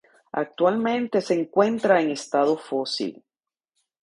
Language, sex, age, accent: Spanish, female, 50-59, Caribe: Cuba, Venezuela, Puerto Rico, República Dominicana, Panamá, Colombia caribeña, México caribeño, Costa del golfo de México